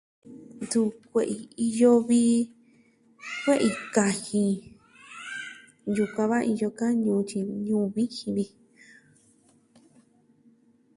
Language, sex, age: Southwestern Tlaxiaco Mixtec, female, 19-29